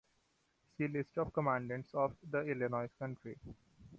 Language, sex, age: English, male, 19-29